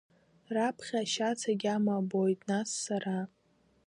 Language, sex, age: Abkhazian, female, under 19